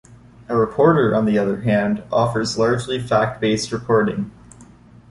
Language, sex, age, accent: English, male, 19-29, Canadian English